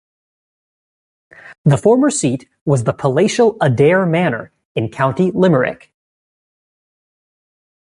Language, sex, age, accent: English, male, 19-29, United States English